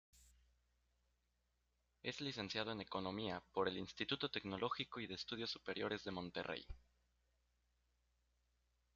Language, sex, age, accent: Spanish, male, 19-29, México